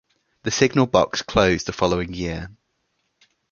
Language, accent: English, England English